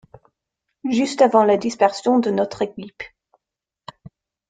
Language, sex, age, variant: French, female, 19-29, Français de métropole